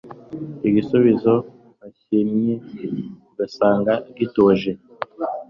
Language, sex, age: Kinyarwanda, male, under 19